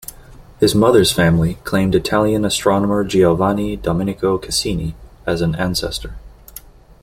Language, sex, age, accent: English, male, 30-39, United States English